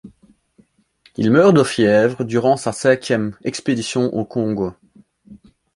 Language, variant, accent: French, Français d'Europe, Français de Belgique